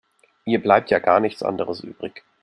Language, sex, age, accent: German, male, 30-39, Deutschland Deutsch